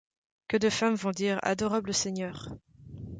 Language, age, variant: French, 30-39, Français de métropole